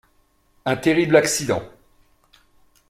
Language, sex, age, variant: French, male, 40-49, Français de métropole